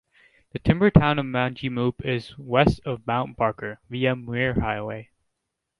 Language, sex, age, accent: English, male, under 19, United States English